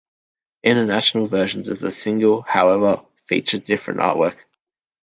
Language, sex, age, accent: English, male, 19-29, Australian English